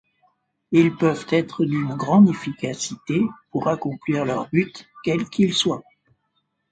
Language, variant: French, Français de métropole